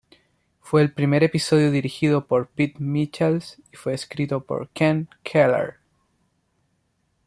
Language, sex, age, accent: Spanish, male, 19-29, Chileno: Chile, Cuyo